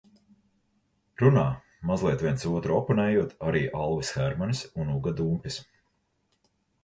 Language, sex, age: Latvian, male, 40-49